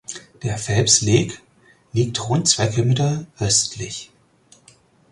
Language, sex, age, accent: German, male, 30-39, Deutschland Deutsch